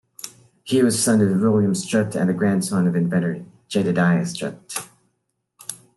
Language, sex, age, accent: English, female, 19-29, Filipino